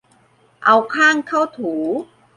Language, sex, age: Thai, female, 40-49